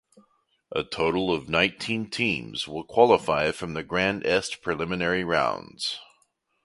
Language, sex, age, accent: English, male, 19-29, United States English